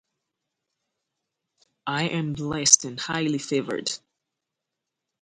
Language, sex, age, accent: English, female, 30-39, United States English